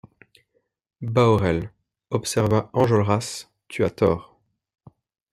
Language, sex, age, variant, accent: French, male, 19-29, Français d'Europe, Français de Belgique